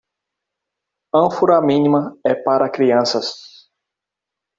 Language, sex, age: Portuguese, male, 30-39